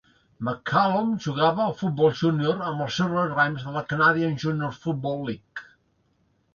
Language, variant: Catalan, Central